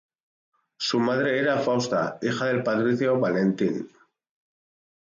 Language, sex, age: Spanish, male, 40-49